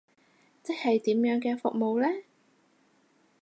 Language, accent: Cantonese, 广州音